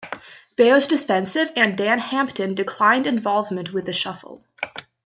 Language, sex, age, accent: English, female, under 19, Canadian English